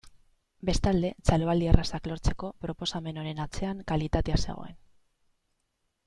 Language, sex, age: Basque, female, 40-49